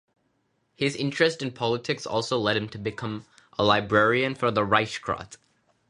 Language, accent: English, India and South Asia (India, Pakistan, Sri Lanka)